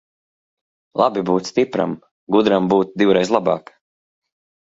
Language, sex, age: Latvian, male, 30-39